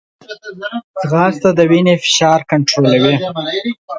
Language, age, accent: Pashto, 19-29, کندهارۍ لهجه